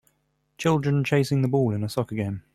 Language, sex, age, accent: English, male, 19-29, England English